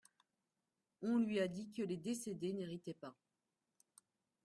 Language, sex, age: French, female, 50-59